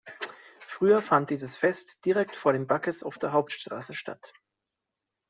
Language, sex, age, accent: German, male, 30-39, Deutschland Deutsch